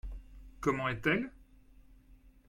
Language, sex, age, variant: French, male, 50-59, Français de métropole